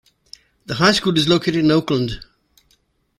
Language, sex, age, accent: English, male, 60-69, England English